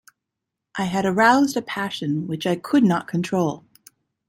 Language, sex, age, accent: English, female, 50-59, United States English